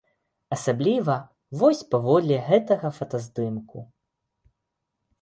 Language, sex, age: Belarusian, male, 19-29